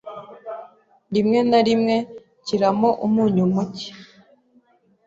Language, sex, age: Kinyarwanda, female, 19-29